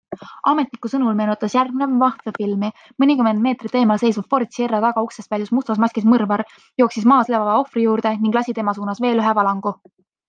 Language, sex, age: Estonian, female, 19-29